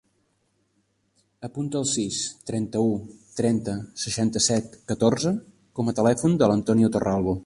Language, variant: Catalan, Central